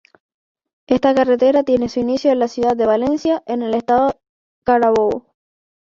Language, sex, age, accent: Spanish, male, 19-29, España: Islas Canarias